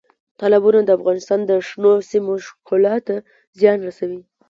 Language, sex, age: Pashto, female, 19-29